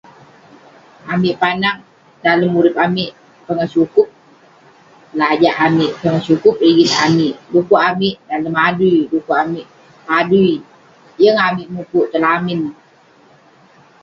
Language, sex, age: Western Penan, female, 30-39